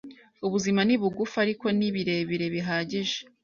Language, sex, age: Kinyarwanda, female, 19-29